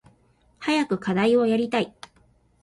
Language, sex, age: Japanese, female, 19-29